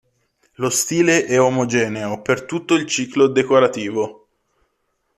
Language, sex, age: Italian, male, 19-29